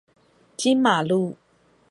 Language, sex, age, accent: Chinese, female, 40-49, 出生地：臺北市